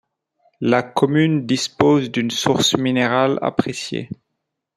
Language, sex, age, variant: French, male, 30-39, Français de métropole